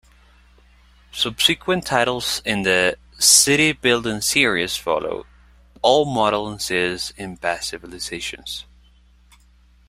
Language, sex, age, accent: English, male, 19-29, United States English